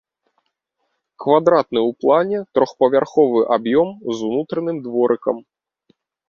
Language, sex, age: Belarusian, male, 30-39